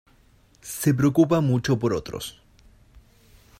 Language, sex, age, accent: Spanish, male, 19-29, Chileno: Chile, Cuyo